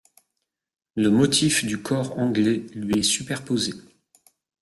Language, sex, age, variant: French, male, 40-49, Français de métropole